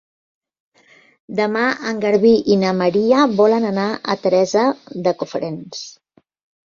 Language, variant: Catalan, Central